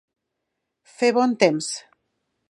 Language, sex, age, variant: Catalan, female, 40-49, Central